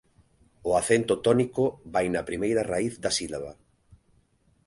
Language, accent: Galician, Normativo (estándar)